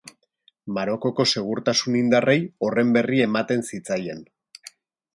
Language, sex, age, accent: Basque, male, 50-59, Erdialdekoa edo Nafarra (Gipuzkoa, Nafarroa)